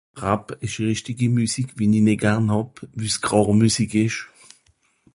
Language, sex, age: Swiss German, female, 19-29